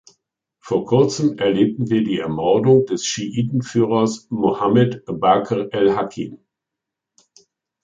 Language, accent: German, Deutschland Deutsch